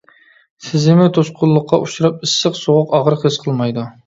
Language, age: Uyghur, 40-49